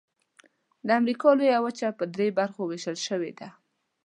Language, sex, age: Pashto, female, 19-29